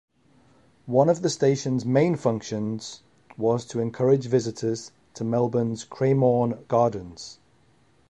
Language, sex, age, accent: English, male, 40-49, England English